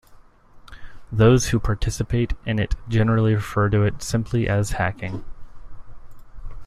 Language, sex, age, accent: English, male, 19-29, United States English